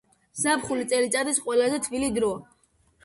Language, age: Georgian, under 19